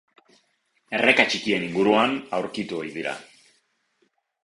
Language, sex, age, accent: Basque, male, 30-39, Mendebalekoa (Araba, Bizkaia, Gipuzkoako mendebaleko herri batzuk)